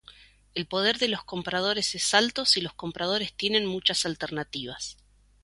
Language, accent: Spanish, Rioplatense: Argentina, Uruguay, este de Bolivia, Paraguay